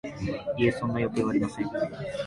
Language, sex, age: Japanese, male, 19-29